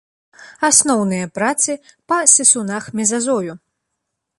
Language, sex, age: Belarusian, female, 19-29